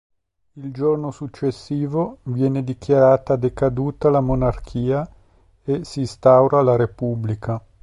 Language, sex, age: Italian, male, 40-49